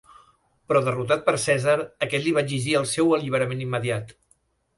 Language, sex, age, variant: Catalan, male, 50-59, Central